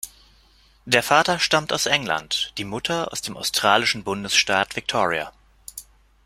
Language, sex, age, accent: German, male, 30-39, Deutschland Deutsch